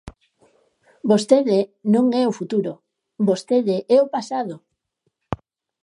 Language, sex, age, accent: Galician, female, 40-49, Oriental (común en zona oriental)